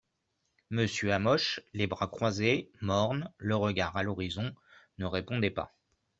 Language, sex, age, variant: French, male, 40-49, Français de métropole